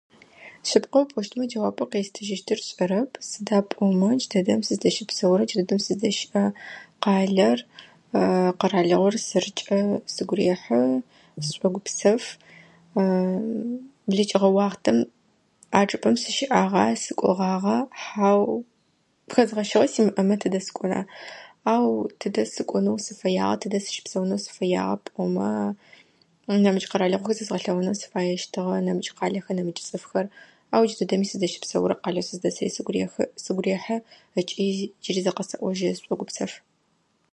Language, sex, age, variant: Adyghe, female, 19-29, Адыгабзэ (Кирил, пстэумэ зэдыряе)